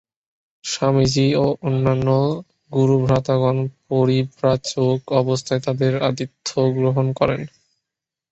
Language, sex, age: Bengali, male, 19-29